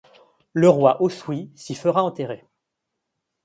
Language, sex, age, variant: French, male, 30-39, Français de métropole